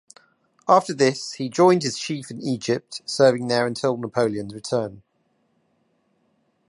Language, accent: English, England English